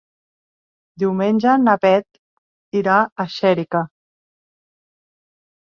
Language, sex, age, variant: Catalan, female, 30-39, Central